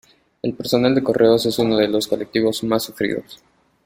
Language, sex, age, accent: Spanish, male, 19-29, Andino-Pacífico: Colombia, Perú, Ecuador, oeste de Bolivia y Venezuela andina